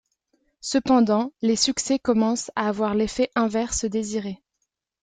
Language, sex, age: French, female, 19-29